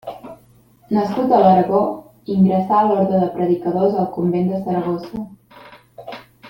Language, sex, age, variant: Catalan, female, 19-29, Central